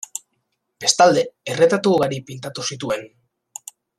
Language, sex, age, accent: Basque, male, under 19, Erdialdekoa edo Nafarra (Gipuzkoa, Nafarroa)